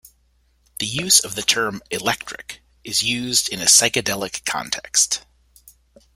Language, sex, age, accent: English, male, 30-39, United States English